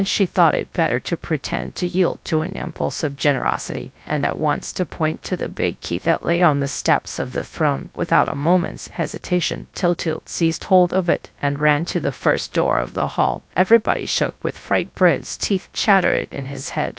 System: TTS, GradTTS